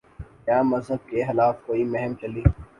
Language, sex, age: Urdu, male, 19-29